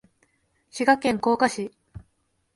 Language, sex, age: Japanese, female, 19-29